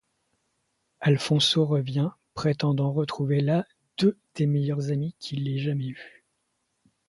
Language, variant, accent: French, Français de métropole, Français du sud de la France